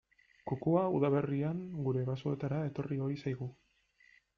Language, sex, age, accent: Basque, male, 19-29, Erdialdekoa edo Nafarra (Gipuzkoa, Nafarroa)